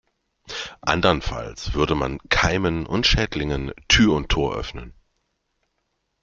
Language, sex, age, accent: German, male, 30-39, Deutschland Deutsch